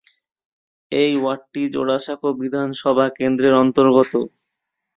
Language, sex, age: Bengali, male, 19-29